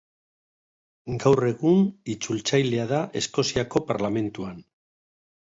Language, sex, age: Basque, male, 60-69